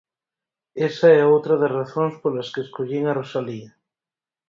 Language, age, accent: Galician, 19-29, Oriental (común en zona oriental)